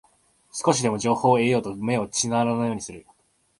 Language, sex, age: Japanese, male, 19-29